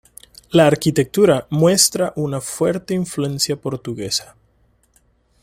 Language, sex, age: Spanish, male, 30-39